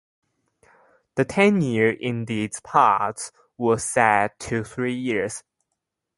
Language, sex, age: English, male, under 19